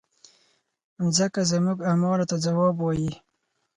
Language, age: Pashto, 19-29